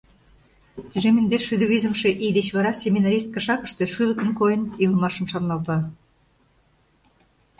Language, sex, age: Mari, female, 50-59